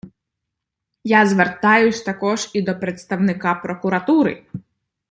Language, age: Ukrainian, 19-29